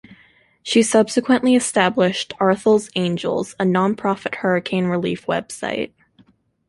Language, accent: English, United States English